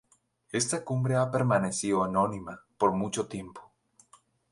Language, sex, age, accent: Spanish, male, 19-29, México